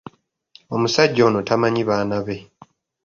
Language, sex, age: Ganda, male, 19-29